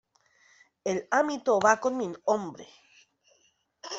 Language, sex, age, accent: Spanish, female, 30-39, Andino-Pacífico: Colombia, Perú, Ecuador, oeste de Bolivia y Venezuela andina